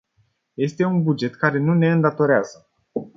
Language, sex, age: Romanian, male, 19-29